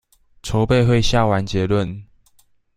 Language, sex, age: Chinese, male, 19-29